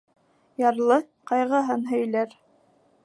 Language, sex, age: Bashkir, female, 19-29